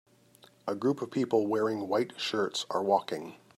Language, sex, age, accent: English, male, 50-59, United States English